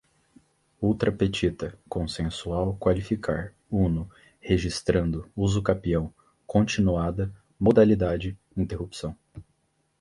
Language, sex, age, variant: Portuguese, male, 19-29, Portuguese (Brasil)